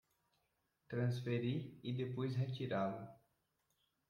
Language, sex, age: Portuguese, male, 19-29